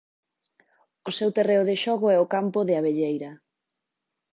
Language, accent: Galician, Normativo (estándar)